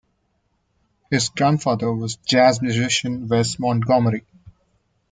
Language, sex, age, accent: English, male, 19-29, India and South Asia (India, Pakistan, Sri Lanka)